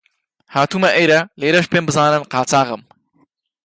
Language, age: Central Kurdish, 19-29